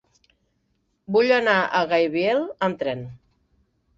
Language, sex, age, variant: Catalan, female, 60-69, Central